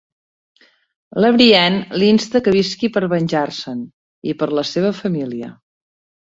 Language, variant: Catalan, Central